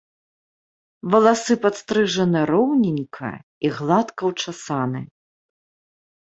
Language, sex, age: Belarusian, female, 40-49